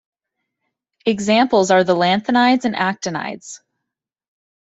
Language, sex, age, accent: English, female, 19-29, United States English